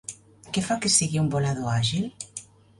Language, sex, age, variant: Catalan, female, 40-49, Nord-Occidental